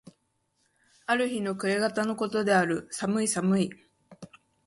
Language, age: Japanese, 19-29